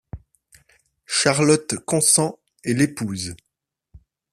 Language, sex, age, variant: French, male, 30-39, Français de métropole